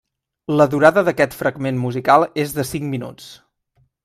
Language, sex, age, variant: Catalan, male, 19-29, Central